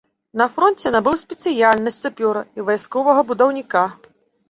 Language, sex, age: Belarusian, female, 40-49